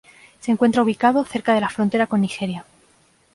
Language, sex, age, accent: Spanish, female, 30-39, España: Centro-Sur peninsular (Madrid, Toledo, Castilla-La Mancha)